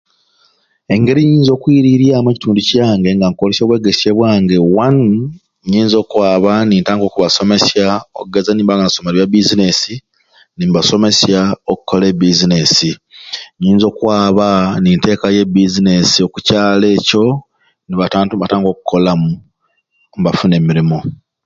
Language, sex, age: Ruuli, male, 30-39